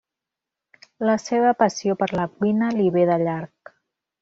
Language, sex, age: Catalan, female, 40-49